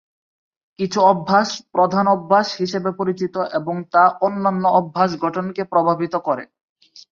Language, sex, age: Bengali, male, 19-29